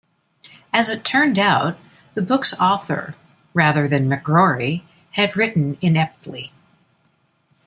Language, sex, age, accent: English, female, 40-49, United States English